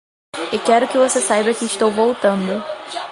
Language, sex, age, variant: Portuguese, female, 19-29, Portuguese (Brasil)